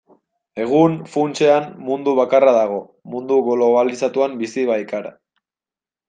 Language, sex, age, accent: Basque, male, 19-29, Mendebalekoa (Araba, Bizkaia, Gipuzkoako mendebaleko herri batzuk)